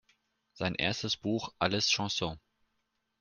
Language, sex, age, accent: German, male, 19-29, Deutschland Deutsch